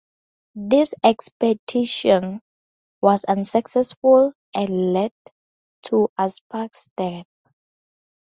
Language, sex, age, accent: English, female, 19-29, Southern African (South Africa, Zimbabwe, Namibia)